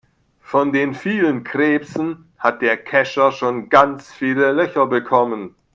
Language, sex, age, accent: German, male, 60-69, Deutschland Deutsch